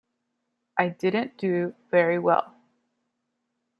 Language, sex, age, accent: English, female, 19-29, United States English